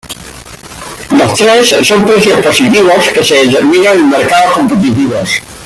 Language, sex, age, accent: Spanish, male, 60-69, España: Centro-Sur peninsular (Madrid, Toledo, Castilla-La Mancha)